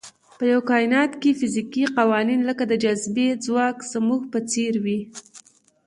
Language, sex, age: Pashto, female, 19-29